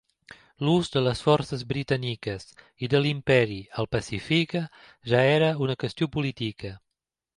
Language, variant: Catalan, Septentrional